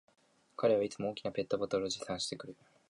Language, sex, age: Japanese, male, 19-29